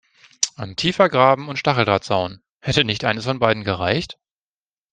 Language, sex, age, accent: German, male, 30-39, Deutschland Deutsch